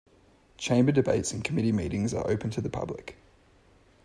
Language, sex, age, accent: English, male, 19-29, Australian English